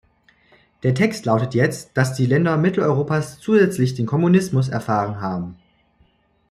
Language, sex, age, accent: German, male, under 19, Deutschland Deutsch